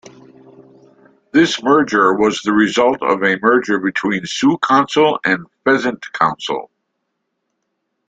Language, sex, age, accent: English, male, 60-69, United States English